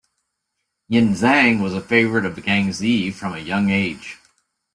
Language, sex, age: English, male, 50-59